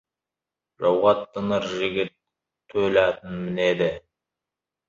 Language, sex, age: Kazakh, male, 19-29